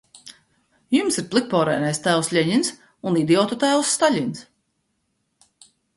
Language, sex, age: Latvian, female, 50-59